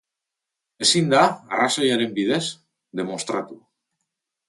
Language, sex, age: Basque, male, 40-49